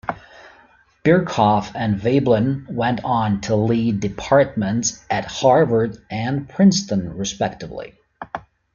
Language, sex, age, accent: English, male, 40-49, United States English